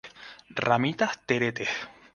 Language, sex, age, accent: Spanish, male, 19-29, España: Islas Canarias